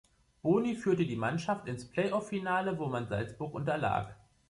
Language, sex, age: German, male, 19-29